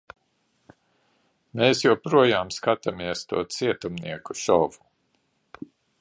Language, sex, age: Latvian, male, 70-79